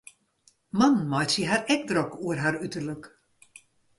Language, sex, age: Western Frisian, female, 60-69